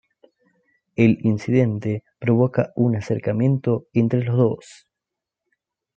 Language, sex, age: Spanish, male, 19-29